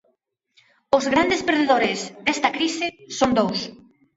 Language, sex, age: Galician, female, 30-39